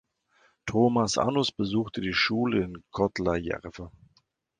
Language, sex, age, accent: German, male, 50-59, Deutschland Deutsch